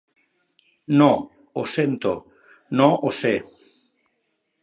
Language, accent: Catalan, valencià